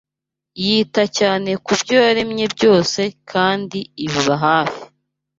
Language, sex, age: Kinyarwanda, female, 19-29